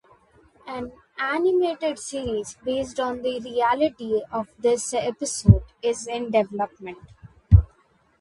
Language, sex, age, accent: English, female, under 19, India and South Asia (India, Pakistan, Sri Lanka)